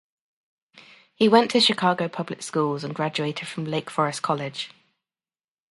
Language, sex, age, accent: English, female, 30-39, England English